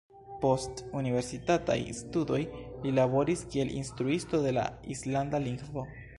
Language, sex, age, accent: Esperanto, male, 19-29, Internacia